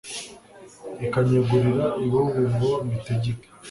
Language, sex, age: Kinyarwanda, male, 19-29